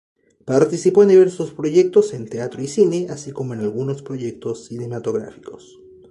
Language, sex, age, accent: Spanish, male, 19-29, Chileno: Chile, Cuyo